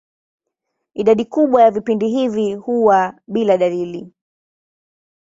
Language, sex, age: Swahili, female, 19-29